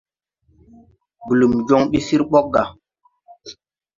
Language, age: Tupuri, 19-29